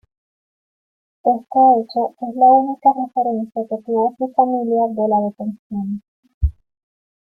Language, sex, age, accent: Spanish, female, 30-39, Andino-Pacífico: Colombia, Perú, Ecuador, oeste de Bolivia y Venezuela andina